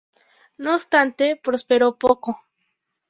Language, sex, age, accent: Spanish, female, 19-29, México